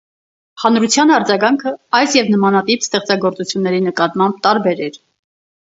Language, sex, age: Armenian, female, 30-39